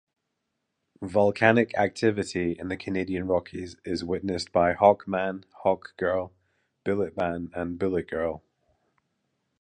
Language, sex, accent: English, male, Scottish English